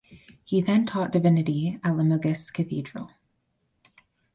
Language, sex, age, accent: English, female, 19-29, United States English